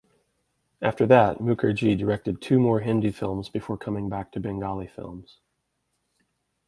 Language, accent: English, United States English